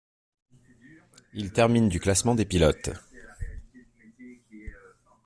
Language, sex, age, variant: French, male, 40-49, Français de métropole